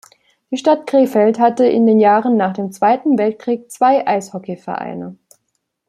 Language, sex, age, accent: German, female, 19-29, Deutschland Deutsch